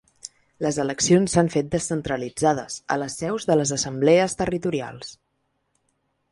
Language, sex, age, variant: Catalan, female, 19-29, Central